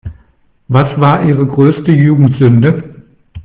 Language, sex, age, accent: German, male, 50-59, Deutschland Deutsch